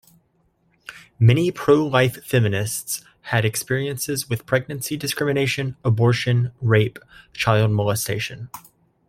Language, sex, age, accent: English, male, 30-39, United States English